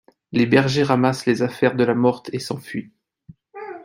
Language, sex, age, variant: French, male, 30-39, Français de métropole